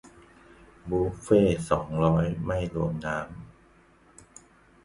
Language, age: Thai, 40-49